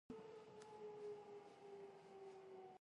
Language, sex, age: English, female, 19-29